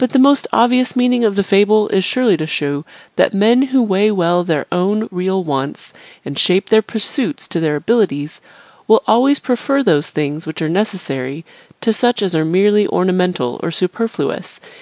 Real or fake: real